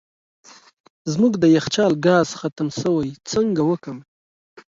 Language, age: Pashto, 30-39